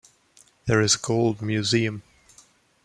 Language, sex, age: English, male, 19-29